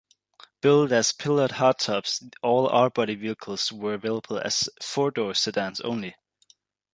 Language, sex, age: English, male, under 19